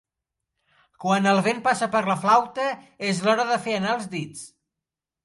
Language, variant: Catalan, Central